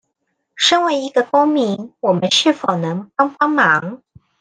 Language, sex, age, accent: Chinese, female, 40-49, 出生地：臺中市